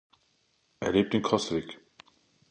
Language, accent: German, Deutschland Deutsch